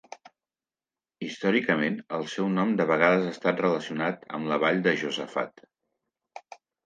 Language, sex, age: Catalan, male, 50-59